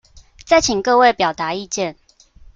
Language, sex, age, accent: Chinese, female, 19-29, 出生地：新北市